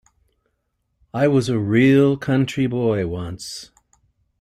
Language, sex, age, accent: English, male, 60-69, United States English